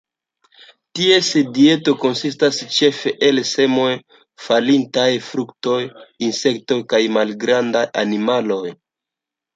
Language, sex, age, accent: Esperanto, male, 19-29, Internacia